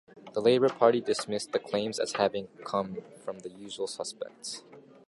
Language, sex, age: English, male, 19-29